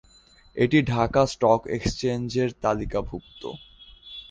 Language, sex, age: Bengali, male, under 19